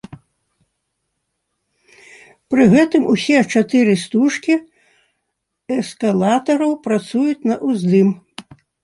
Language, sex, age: Belarusian, female, 70-79